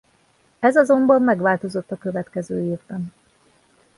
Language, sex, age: Hungarian, female, 40-49